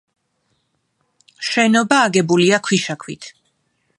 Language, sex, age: Georgian, female, 40-49